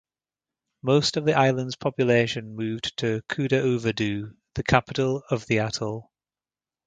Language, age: English, 40-49